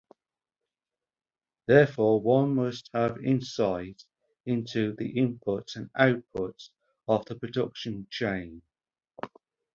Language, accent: English, England English